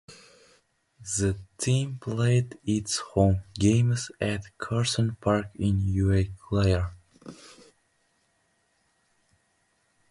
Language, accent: English, England English